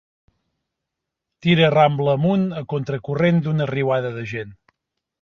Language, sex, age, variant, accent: Catalan, male, 30-39, Central, Empordanès